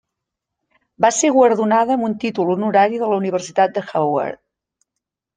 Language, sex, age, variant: Catalan, female, 50-59, Central